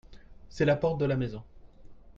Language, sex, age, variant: French, male, 30-39, Français de métropole